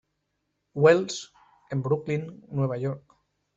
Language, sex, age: Spanish, male, 30-39